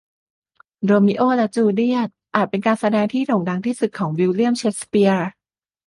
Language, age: Thai, 19-29